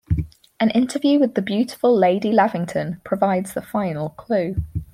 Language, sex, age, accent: English, female, 19-29, England English; New Zealand English